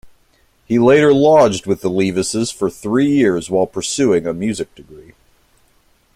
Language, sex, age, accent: English, male, 30-39, United States English